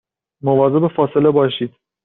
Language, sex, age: Persian, male, under 19